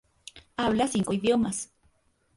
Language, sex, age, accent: Spanish, female, 19-29, México